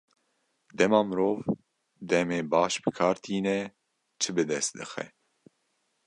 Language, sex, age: Kurdish, male, 19-29